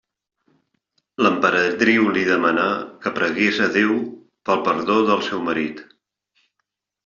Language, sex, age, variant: Catalan, male, 50-59, Central